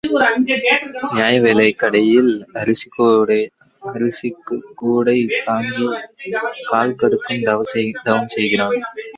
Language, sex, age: Tamil, male, 19-29